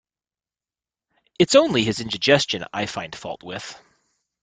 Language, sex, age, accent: English, male, 40-49, United States English